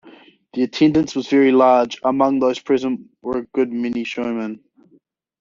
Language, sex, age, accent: English, male, 19-29, New Zealand English